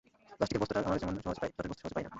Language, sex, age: Bengali, male, under 19